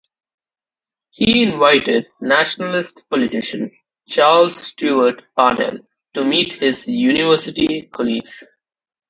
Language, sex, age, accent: English, male, under 19, India and South Asia (India, Pakistan, Sri Lanka)